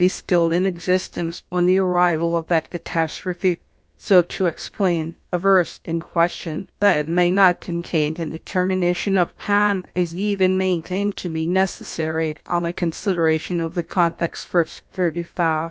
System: TTS, GlowTTS